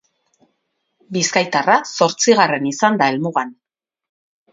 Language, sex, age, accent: Basque, female, 40-49, Erdialdekoa edo Nafarra (Gipuzkoa, Nafarroa)